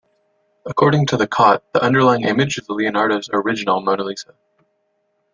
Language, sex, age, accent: English, male, under 19, United States English